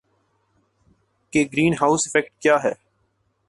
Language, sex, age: Urdu, male, 19-29